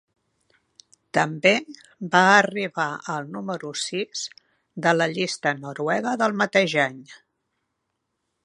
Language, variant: Catalan, Central